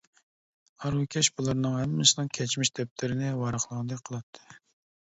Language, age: Uyghur, 30-39